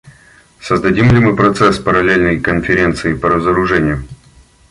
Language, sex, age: Russian, male, 30-39